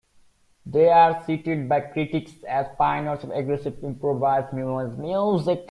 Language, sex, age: English, male, 19-29